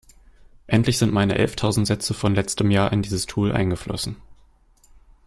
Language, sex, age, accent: German, male, 19-29, Deutschland Deutsch